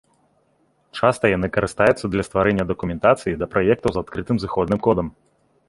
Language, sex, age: Belarusian, male, 30-39